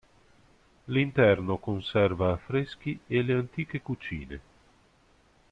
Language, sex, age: Italian, male, 50-59